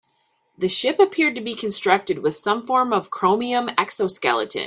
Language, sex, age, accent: English, female, 50-59, United States English